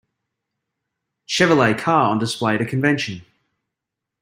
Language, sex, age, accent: English, male, 30-39, Australian English